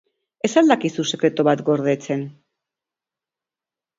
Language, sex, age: Basque, female, 60-69